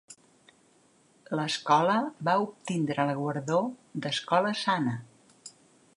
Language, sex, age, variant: Catalan, female, 60-69, Central